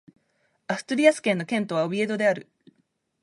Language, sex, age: Japanese, female, 19-29